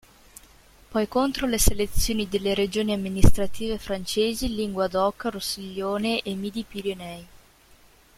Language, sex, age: Italian, female, 19-29